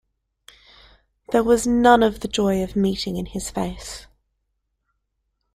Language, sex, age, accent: English, female, 19-29, Australian English